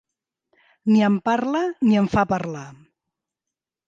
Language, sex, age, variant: Catalan, female, 50-59, Central